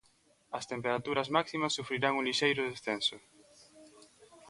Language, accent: Galician, Neofalante